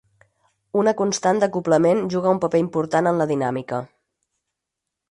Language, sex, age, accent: Catalan, female, 40-49, estàndard